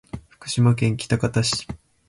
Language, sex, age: Japanese, male, 19-29